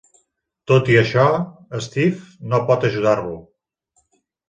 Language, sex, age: Catalan, male, 40-49